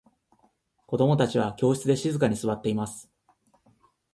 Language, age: Japanese, 19-29